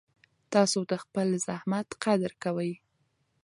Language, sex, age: Pashto, female, 19-29